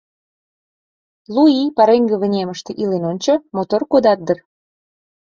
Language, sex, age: Mari, female, 30-39